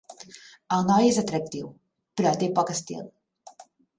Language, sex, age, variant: Catalan, female, 30-39, Central